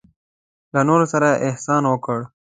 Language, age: Pashto, 19-29